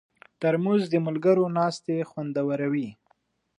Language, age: Pashto, 19-29